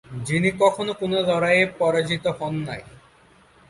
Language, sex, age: Bengali, male, 19-29